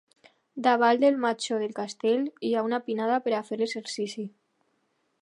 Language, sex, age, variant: Catalan, female, under 19, Alacantí